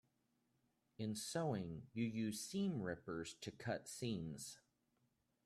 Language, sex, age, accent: English, male, 30-39, United States English